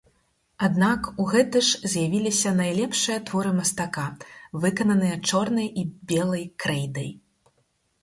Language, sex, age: Belarusian, female, 30-39